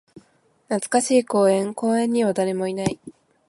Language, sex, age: Japanese, female, 19-29